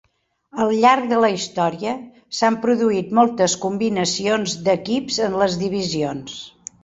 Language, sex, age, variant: Catalan, female, 70-79, Central